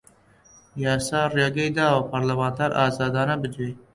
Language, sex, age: Central Kurdish, male, 30-39